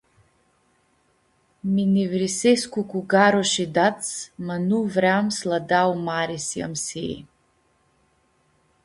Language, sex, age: Aromanian, female, 30-39